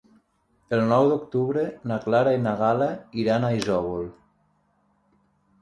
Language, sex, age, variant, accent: Catalan, male, 30-39, Nord-Occidental, nord-occidental; Lleidatà